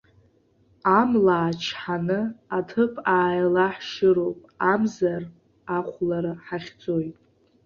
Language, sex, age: Abkhazian, female, 19-29